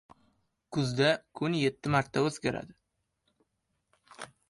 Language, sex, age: Uzbek, male, under 19